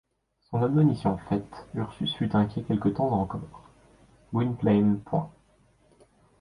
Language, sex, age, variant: French, male, 19-29, Français de métropole